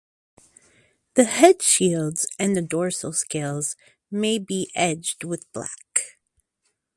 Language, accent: English, United States English